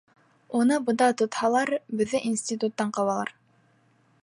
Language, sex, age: Bashkir, female, 19-29